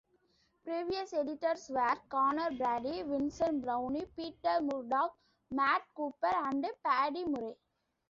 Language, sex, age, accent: English, female, under 19, India and South Asia (India, Pakistan, Sri Lanka)